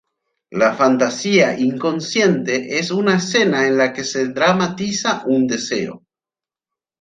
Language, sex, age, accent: Spanish, male, 40-49, Rioplatense: Argentina, Uruguay, este de Bolivia, Paraguay